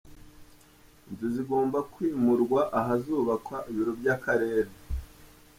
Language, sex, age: Kinyarwanda, male, 30-39